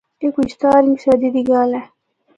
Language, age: Northern Hindko, 19-29